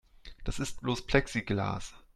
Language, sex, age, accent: German, male, 40-49, Deutschland Deutsch